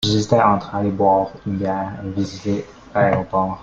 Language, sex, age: French, male, 19-29